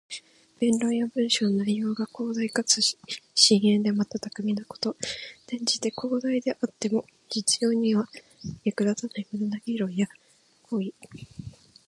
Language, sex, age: Japanese, female, 19-29